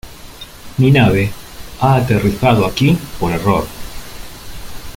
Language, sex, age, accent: Spanish, male, 50-59, Rioplatense: Argentina, Uruguay, este de Bolivia, Paraguay